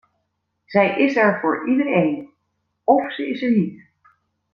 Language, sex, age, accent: Dutch, female, 40-49, Nederlands Nederlands